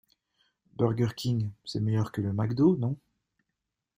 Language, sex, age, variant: French, male, 30-39, Français de métropole